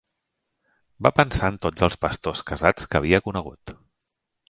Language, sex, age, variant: Catalan, male, 40-49, Central